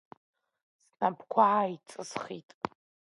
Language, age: Abkhazian, under 19